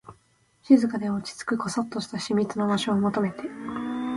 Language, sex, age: Japanese, female, 19-29